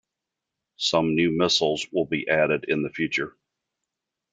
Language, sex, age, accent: English, male, 50-59, United States English